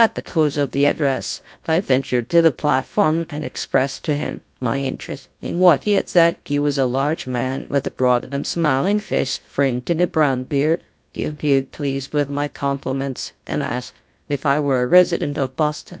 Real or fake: fake